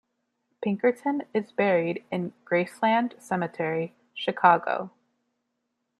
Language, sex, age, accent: English, female, 19-29, United States English